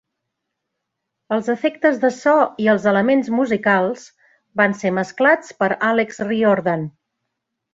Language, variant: Catalan, Central